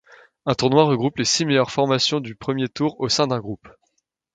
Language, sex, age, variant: French, male, 19-29, Français de métropole